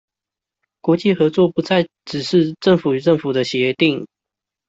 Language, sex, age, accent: Chinese, male, 19-29, 出生地：新北市